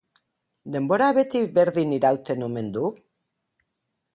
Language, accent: Basque, Mendebalekoa (Araba, Bizkaia, Gipuzkoako mendebaleko herri batzuk)